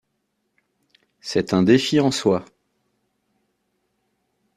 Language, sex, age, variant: French, male, 30-39, Français de métropole